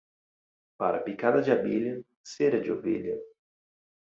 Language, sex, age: Portuguese, male, 30-39